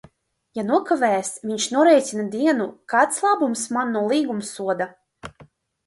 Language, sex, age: Latvian, female, 19-29